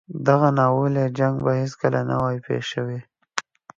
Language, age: Pashto, 19-29